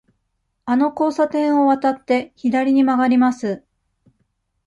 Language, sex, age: Japanese, female, 40-49